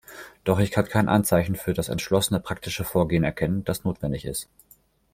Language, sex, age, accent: German, male, 19-29, Deutschland Deutsch